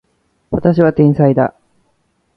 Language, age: Japanese, 19-29